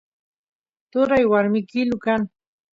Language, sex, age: Santiago del Estero Quichua, female, 50-59